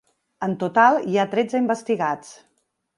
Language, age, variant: Catalan, 40-49, Central